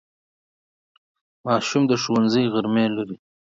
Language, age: Pashto, 30-39